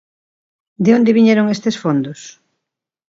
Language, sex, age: Galician, female, 60-69